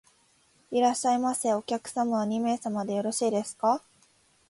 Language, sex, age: Japanese, female, 19-29